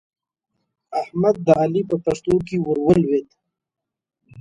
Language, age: Pashto, 19-29